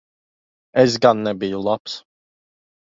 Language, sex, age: Latvian, male, 19-29